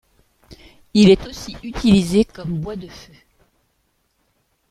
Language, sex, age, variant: French, female, 40-49, Français de métropole